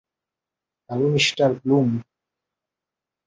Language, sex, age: Bengali, male, 19-29